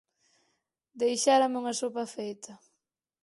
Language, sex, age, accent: Galician, female, 30-39, Normativo (estándar)